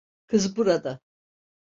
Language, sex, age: Turkish, female, 70-79